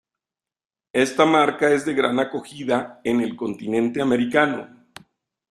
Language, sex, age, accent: Spanish, male, 50-59, México